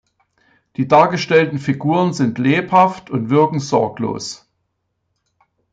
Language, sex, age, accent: German, male, 70-79, Deutschland Deutsch